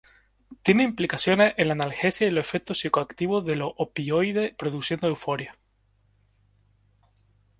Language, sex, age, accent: Spanish, male, 19-29, España: Islas Canarias